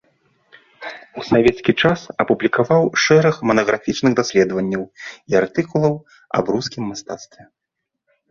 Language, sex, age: Belarusian, male, 40-49